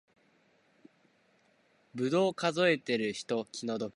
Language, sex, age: Japanese, female, 19-29